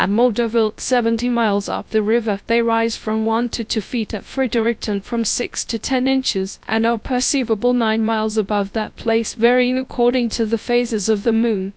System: TTS, GradTTS